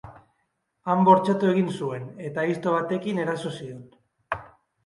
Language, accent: Basque, Mendebalekoa (Araba, Bizkaia, Gipuzkoako mendebaleko herri batzuk)